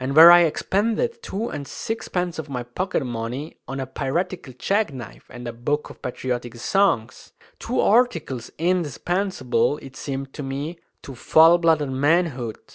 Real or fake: real